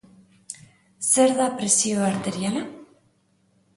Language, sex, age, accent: Basque, female, 30-39, Mendebalekoa (Araba, Bizkaia, Gipuzkoako mendebaleko herri batzuk)